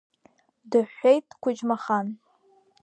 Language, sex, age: Abkhazian, female, under 19